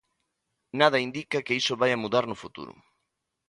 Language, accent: Galician, Normativo (estándar)